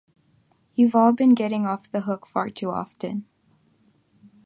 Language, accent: English, United States English; Filipino